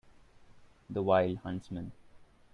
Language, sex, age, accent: English, male, 19-29, India and South Asia (India, Pakistan, Sri Lanka)